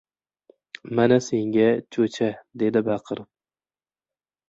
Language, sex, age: Uzbek, male, 19-29